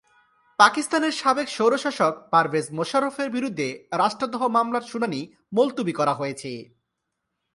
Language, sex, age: Bengali, male, 19-29